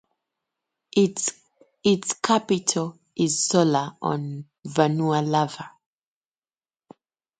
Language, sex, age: English, female, 30-39